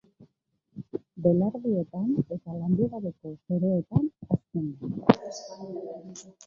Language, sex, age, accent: Basque, female, 50-59, Mendebalekoa (Araba, Bizkaia, Gipuzkoako mendebaleko herri batzuk)